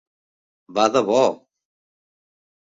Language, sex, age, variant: Catalan, male, 50-59, Central